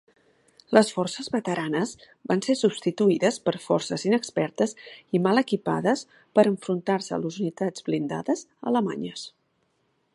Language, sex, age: Catalan, female, 40-49